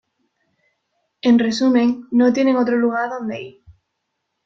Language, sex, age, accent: Spanish, female, under 19, España: Sur peninsular (Andalucia, Extremadura, Murcia)